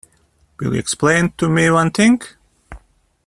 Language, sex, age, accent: English, male, 40-49, Australian English